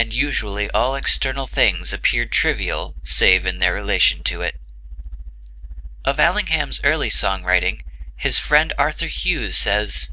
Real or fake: real